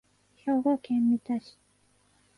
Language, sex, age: Japanese, female, 19-29